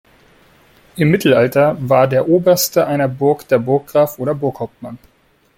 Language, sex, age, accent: German, male, 19-29, Deutschland Deutsch